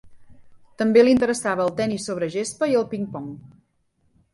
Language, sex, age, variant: Catalan, female, 50-59, Central